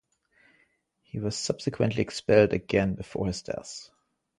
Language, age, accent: English, 30-39, German English